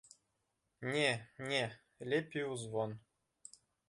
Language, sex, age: Belarusian, male, 19-29